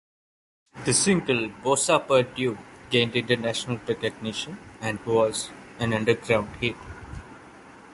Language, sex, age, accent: English, male, 30-39, India and South Asia (India, Pakistan, Sri Lanka)